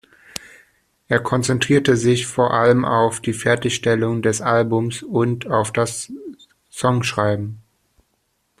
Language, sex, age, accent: German, male, 19-29, Deutschland Deutsch